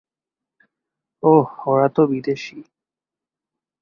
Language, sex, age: Bengali, male, 19-29